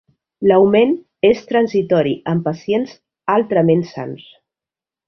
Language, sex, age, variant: Catalan, female, 40-49, Nord-Occidental